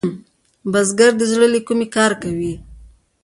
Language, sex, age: Pashto, female, 19-29